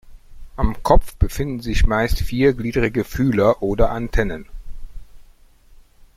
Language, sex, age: German, male, 50-59